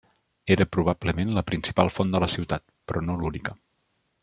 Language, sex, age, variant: Catalan, male, 40-49, Central